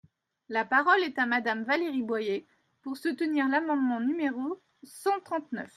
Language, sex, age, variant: French, female, 30-39, Français de métropole